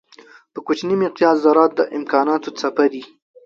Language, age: Pashto, 19-29